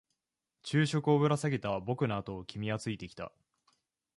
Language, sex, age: Japanese, male, 19-29